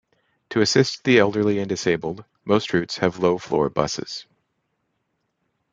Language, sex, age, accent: English, male, 30-39, United States English